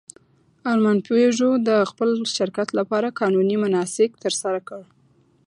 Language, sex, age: Pashto, female, 19-29